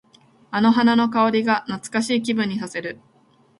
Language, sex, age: Japanese, female, 19-29